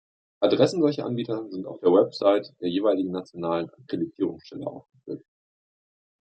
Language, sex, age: German, male, 19-29